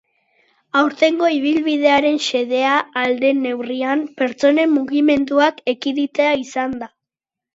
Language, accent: Basque, Mendebalekoa (Araba, Bizkaia, Gipuzkoako mendebaleko herri batzuk)